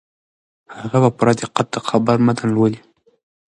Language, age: Pashto, under 19